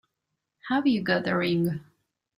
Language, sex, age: English, female, 19-29